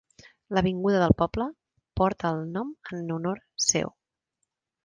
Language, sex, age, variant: Catalan, female, 40-49, Central